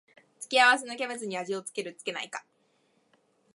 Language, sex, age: Japanese, female, 19-29